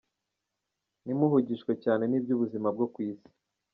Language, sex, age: Kinyarwanda, male, 19-29